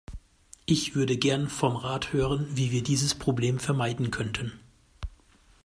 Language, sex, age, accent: German, male, 40-49, Deutschland Deutsch